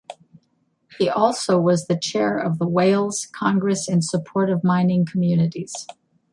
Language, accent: English, United States English